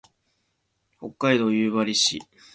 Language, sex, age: Japanese, male, 19-29